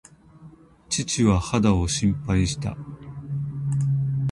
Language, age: Japanese, 50-59